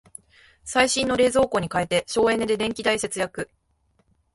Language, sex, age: Japanese, female, 19-29